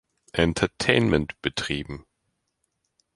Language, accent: German, Deutschland Deutsch